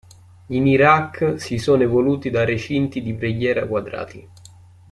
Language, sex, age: Italian, male, 19-29